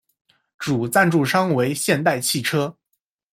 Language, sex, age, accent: Chinese, male, 19-29, 出生地：江苏省